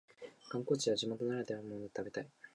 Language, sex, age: Japanese, male, 19-29